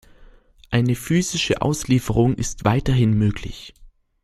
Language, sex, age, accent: German, male, under 19, Deutschland Deutsch